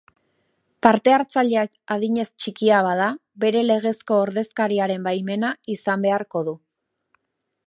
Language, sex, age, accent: Basque, female, 19-29, Erdialdekoa edo Nafarra (Gipuzkoa, Nafarroa)